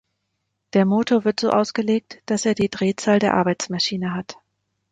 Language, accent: German, Deutschland Deutsch